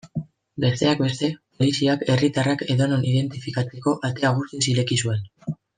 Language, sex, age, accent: Basque, female, 19-29, Mendebalekoa (Araba, Bizkaia, Gipuzkoako mendebaleko herri batzuk)